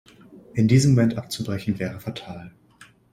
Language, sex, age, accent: German, male, under 19, Deutschland Deutsch